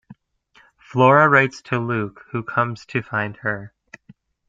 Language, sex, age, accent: English, male, 19-29, United States English